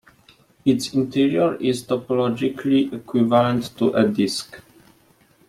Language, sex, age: English, male, 19-29